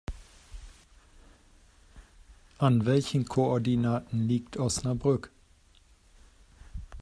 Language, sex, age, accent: German, male, 50-59, Deutschland Deutsch